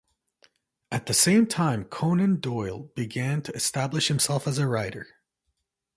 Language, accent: English, Canadian English